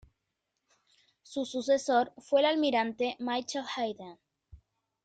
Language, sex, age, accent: Spanish, female, under 19, Chileno: Chile, Cuyo